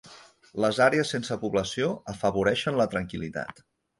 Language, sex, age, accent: Catalan, male, 40-49, Català central